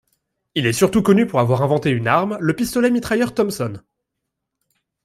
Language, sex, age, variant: French, male, 19-29, Français de métropole